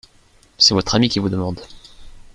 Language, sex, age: French, male, under 19